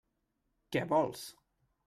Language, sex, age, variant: Catalan, male, 19-29, Central